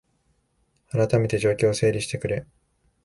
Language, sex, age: Japanese, male, 19-29